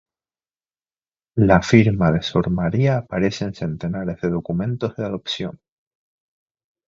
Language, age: Spanish, 19-29